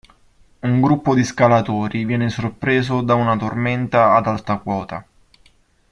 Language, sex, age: Italian, male, 19-29